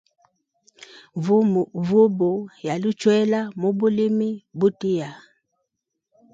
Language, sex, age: Hemba, female, 30-39